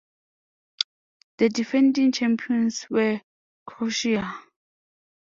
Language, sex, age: English, female, 19-29